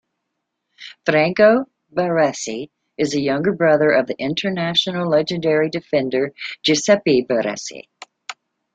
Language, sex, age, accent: English, female, 60-69, United States English